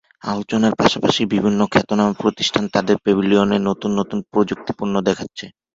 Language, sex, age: Bengali, male, 19-29